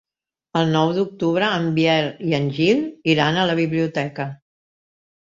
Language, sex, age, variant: Catalan, female, 70-79, Central